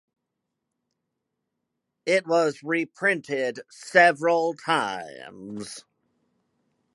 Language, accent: English, United States English